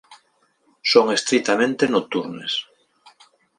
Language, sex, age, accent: Galician, male, 50-59, Normativo (estándar)